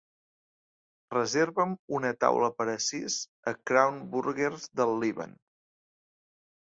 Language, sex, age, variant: Catalan, male, 40-49, Central